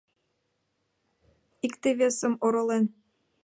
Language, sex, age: Mari, female, 19-29